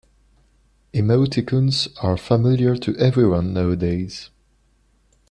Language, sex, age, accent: English, male, 19-29, England English